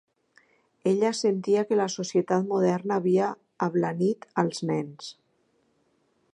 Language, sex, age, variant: Catalan, female, 50-59, Central